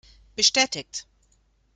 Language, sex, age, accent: German, female, 19-29, Deutschland Deutsch